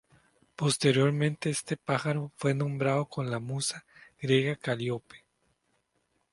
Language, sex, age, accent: Spanish, male, 30-39, América central